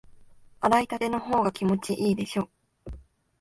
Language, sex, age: Japanese, female, 19-29